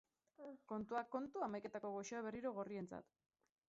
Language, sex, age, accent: Basque, female, 30-39, Mendebalekoa (Araba, Bizkaia, Gipuzkoako mendebaleko herri batzuk)